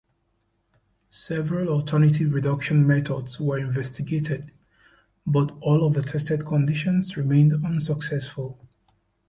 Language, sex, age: English, male, 30-39